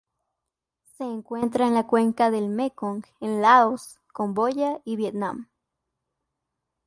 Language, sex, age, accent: Spanish, female, under 19, México